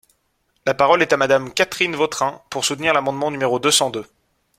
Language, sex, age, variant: French, male, 19-29, Français de métropole